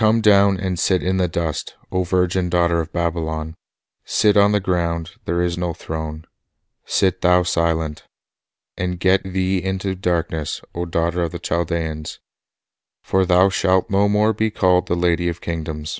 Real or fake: real